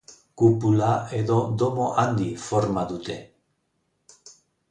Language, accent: Basque, Erdialdekoa edo Nafarra (Gipuzkoa, Nafarroa)